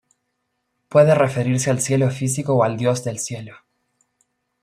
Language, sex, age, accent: Spanish, male, 19-29, Rioplatense: Argentina, Uruguay, este de Bolivia, Paraguay